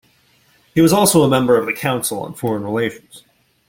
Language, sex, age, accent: English, male, 19-29, United States English